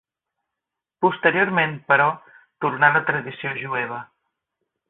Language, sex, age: Catalan, female, 50-59